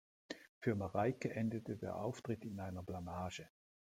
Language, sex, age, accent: German, male, 60-69, Schweizerdeutsch